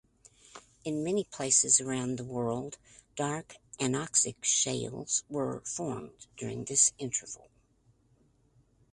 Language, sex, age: English, female, 70-79